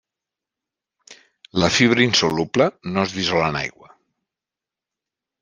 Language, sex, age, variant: Catalan, male, 50-59, Central